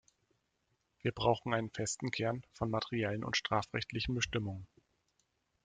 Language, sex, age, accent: German, male, 30-39, Deutschland Deutsch